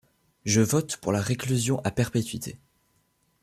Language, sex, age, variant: French, male, under 19, Français de métropole